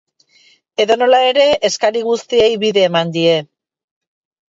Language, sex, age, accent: Basque, female, 40-49, Erdialdekoa edo Nafarra (Gipuzkoa, Nafarroa)